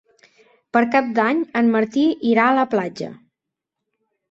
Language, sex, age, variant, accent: Catalan, female, 30-39, Central, Neutre